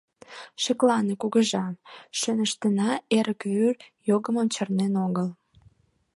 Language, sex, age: Mari, female, 19-29